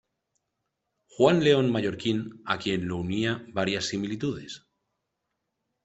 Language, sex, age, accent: Spanish, male, 40-49, España: Centro-Sur peninsular (Madrid, Toledo, Castilla-La Mancha)